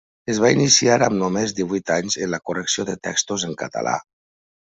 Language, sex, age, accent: Catalan, male, 50-59, valencià